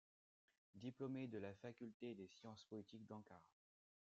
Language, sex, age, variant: French, male, under 19, Français de métropole